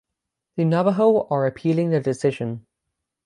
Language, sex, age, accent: English, male, under 19, United States English; England English